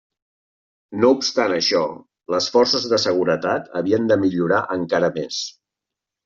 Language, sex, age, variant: Catalan, male, 50-59, Central